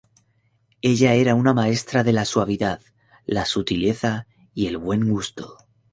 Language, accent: Spanish, España: Centro-Sur peninsular (Madrid, Toledo, Castilla-La Mancha)